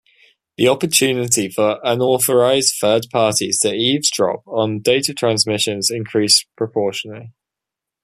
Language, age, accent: English, 19-29, England English